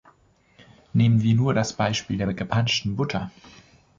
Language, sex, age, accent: German, male, 19-29, Deutschland Deutsch